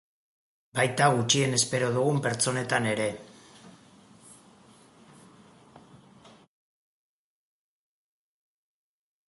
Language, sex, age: Basque, male, 50-59